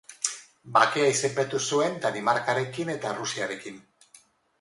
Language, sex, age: Basque, female, 50-59